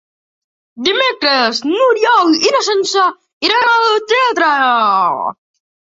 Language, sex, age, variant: Catalan, female, 40-49, Central